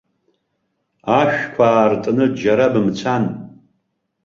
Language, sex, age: Abkhazian, male, 50-59